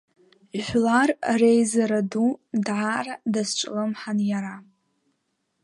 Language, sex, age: Abkhazian, female, under 19